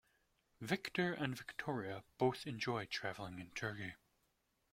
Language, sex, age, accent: English, male, 19-29, United States English